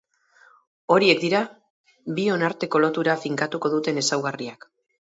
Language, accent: Basque, Mendebalekoa (Araba, Bizkaia, Gipuzkoako mendebaleko herri batzuk)